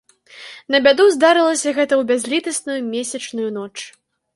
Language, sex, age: Belarusian, female, 19-29